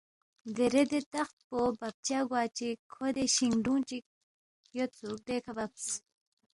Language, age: Balti, 19-29